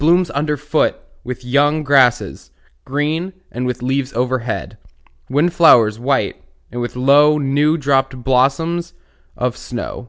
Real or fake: real